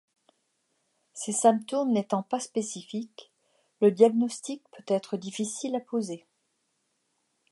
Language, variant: French, Français de métropole